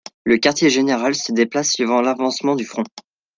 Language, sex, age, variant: French, male, under 19, Français de métropole